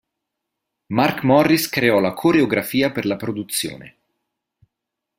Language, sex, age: Italian, male, 30-39